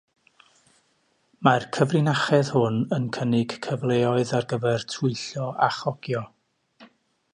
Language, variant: Welsh, North-Eastern Welsh